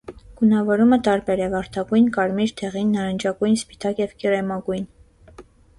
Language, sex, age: Armenian, female, 19-29